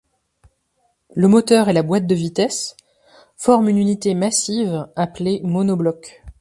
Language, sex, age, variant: French, female, 40-49, Français de métropole